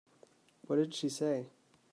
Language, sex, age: English, male, 19-29